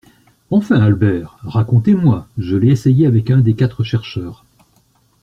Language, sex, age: French, male, 60-69